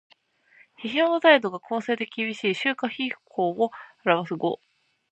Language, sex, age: Japanese, female, 19-29